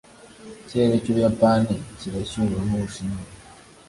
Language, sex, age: Kinyarwanda, male, 19-29